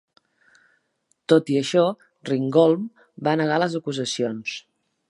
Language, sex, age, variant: Catalan, female, 40-49, Central